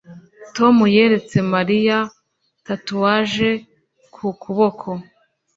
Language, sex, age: Kinyarwanda, female, 19-29